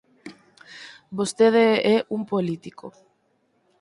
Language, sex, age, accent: Galician, female, 19-29, Normativo (estándar)